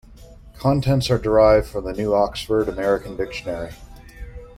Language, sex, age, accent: English, male, 40-49, United States English